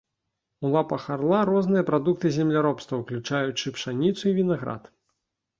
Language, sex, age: Belarusian, male, 19-29